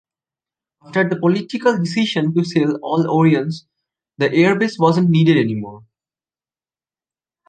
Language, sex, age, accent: English, male, 19-29, India and South Asia (India, Pakistan, Sri Lanka)